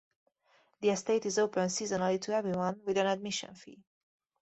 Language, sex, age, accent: English, female, 19-29, United States English